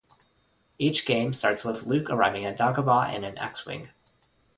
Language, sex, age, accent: English, male, under 19, United States English